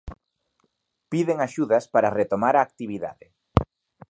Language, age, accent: Galician, 30-39, Normativo (estándar)